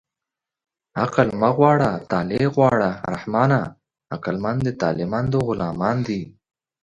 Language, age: Pashto, 19-29